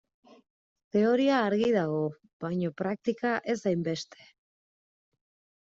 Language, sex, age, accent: Basque, female, 30-39, Erdialdekoa edo Nafarra (Gipuzkoa, Nafarroa)